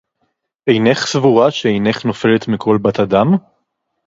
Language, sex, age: Hebrew, male, 19-29